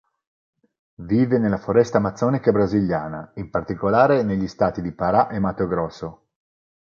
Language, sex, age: Italian, male, 40-49